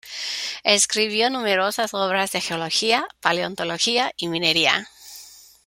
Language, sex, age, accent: Spanish, female, 40-49, México